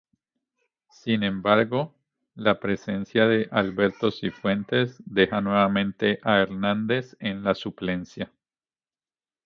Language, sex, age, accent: Spanish, male, 30-39, Andino-Pacífico: Colombia, Perú, Ecuador, oeste de Bolivia y Venezuela andina